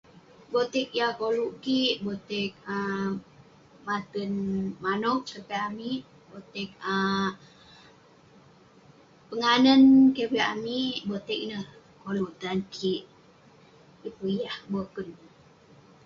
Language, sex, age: Western Penan, female, under 19